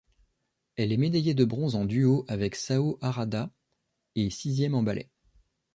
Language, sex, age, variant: French, male, 30-39, Français de métropole